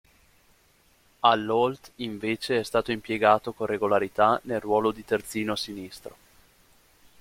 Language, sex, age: Italian, male, 19-29